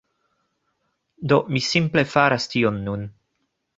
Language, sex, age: Esperanto, male, 19-29